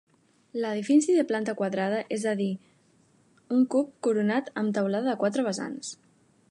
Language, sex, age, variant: Catalan, female, 19-29, Central